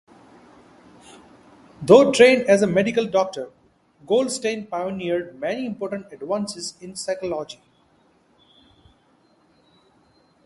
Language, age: English, 30-39